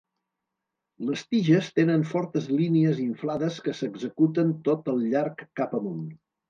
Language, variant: Catalan, Central